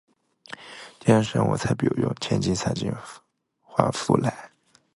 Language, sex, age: Chinese, male, 19-29